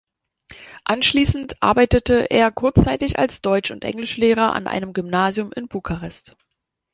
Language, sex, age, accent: German, female, 30-39, Deutschland Deutsch